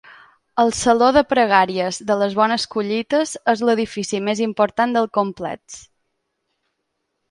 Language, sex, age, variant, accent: Catalan, female, 19-29, Balear, mallorquí